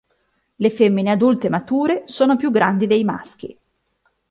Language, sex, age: Italian, female, 30-39